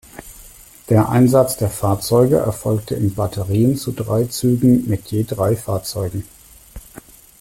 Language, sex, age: German, male, 40-49